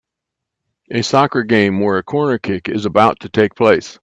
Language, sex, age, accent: English, male, 70-79, United States English